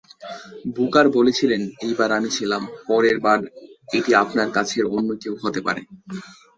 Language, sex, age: Bengali, male, 19-29